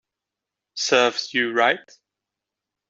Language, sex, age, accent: English, male, 19-29, England English